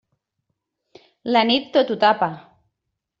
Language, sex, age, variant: Catalan, female, 50-59, Central